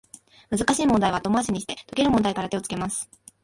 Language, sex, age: Japanese, female, 19-29